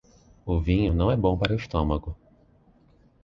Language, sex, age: Portuguese, male, 19-29